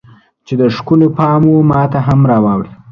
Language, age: Pashto, under 19